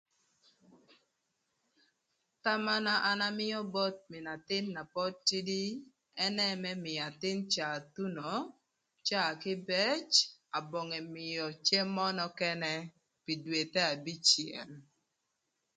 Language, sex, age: Thur, female, 30-39